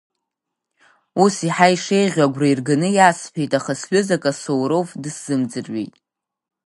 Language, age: Abkhazian, under 19